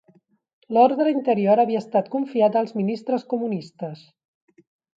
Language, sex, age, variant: Catalan, female, 40-49, Central